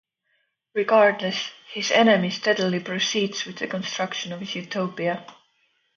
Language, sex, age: English, female, 19-29